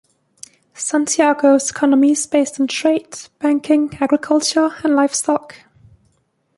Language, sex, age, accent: English, female, 19-29, England English